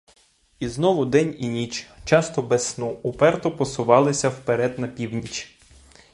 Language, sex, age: Ukrainian, male, 30-39